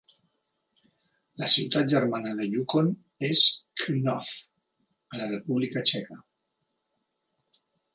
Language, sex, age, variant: Catalan, male, 40-49, Central